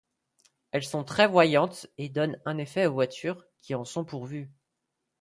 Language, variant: French, Français de métropole